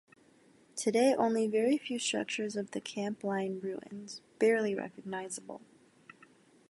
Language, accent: English, United States English